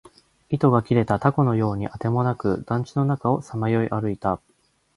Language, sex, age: Japanese, male, 19-29